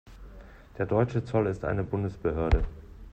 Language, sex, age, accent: German, male, 30-39, Deutschland Deutsch